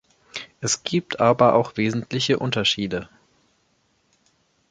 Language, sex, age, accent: German, male, 19-29, Deutschland Deutsch